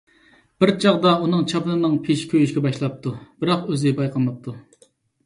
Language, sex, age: Uyghur, male, 30-39